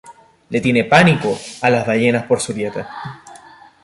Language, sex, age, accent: Spanish, male, 19-29, Chileno: Chile, Cuyo